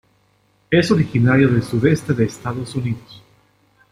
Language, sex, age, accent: Spanish, male, 40-49, México